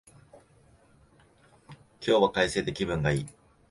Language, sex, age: Japanese, male, 19-29